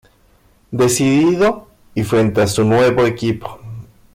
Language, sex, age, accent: Spanish, male, 40-49, México